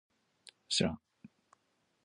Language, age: Japanese, 19-29